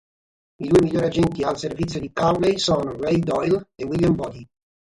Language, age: Italian, 40-49